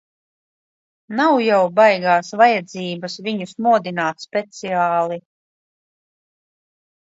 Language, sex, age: Latvian, female, 40-49